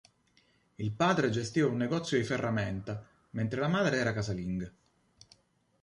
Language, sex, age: Italian, male, 40-49